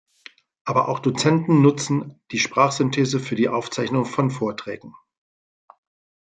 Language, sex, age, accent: German, male, 50-59, Deutschland Deutsch